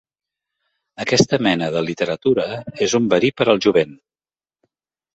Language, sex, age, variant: Catalan, male, 50-59, Central